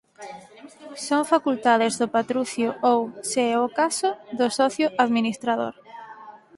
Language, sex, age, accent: Galician, female, 19-29, Normativo (estándar)